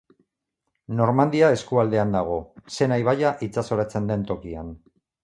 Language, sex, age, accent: Basque, male, 50-59, Mendebalekoa (Araba, Bizkaia, Gipuzkoako mendebaleko herri batzuk)